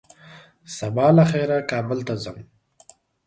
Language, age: Pashto, 30-39